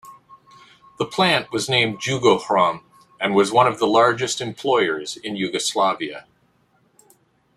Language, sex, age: English, male, 50-59